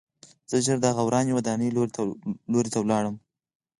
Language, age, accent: Pashto, 19-29, کندهاری لهجه